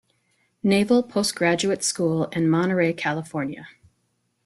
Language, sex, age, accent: English, female, 40-49, United States English